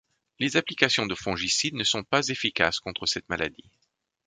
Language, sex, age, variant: French, male, 50-59, Français de métropole